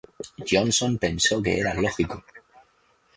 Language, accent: Spanish, España: Centro-Sur peninsular (Madrid, Toledo, Castilla-La Mancha)